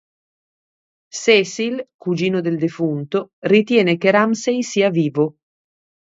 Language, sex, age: Italian, female, 40-49